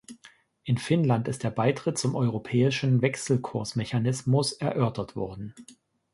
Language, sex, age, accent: German, male, 30-39, Deutschland Deutsch